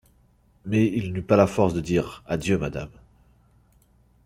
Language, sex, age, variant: French, male, 30-39, Français de métropole